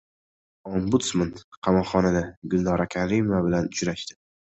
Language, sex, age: Uzbek, male, 19-29